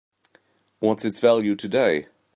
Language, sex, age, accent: English, male, 30-39, England English